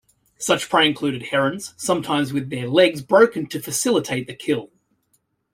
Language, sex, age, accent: English, male, 40-49, Australian English